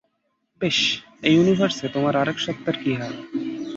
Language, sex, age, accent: Bengali, male, 19-29, শুদ্ধ